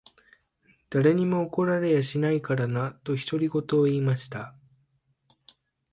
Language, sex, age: Japanese, male, 19-29